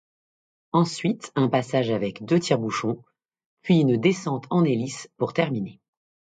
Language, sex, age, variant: French, female, 40-49, Français de métropole